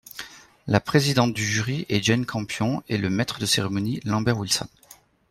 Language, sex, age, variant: French, male, 40-49, Français de métropole